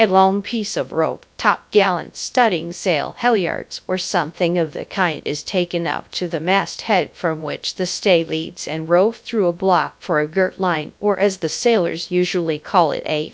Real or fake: fake